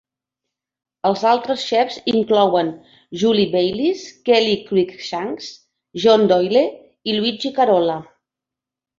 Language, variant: Catalan, Central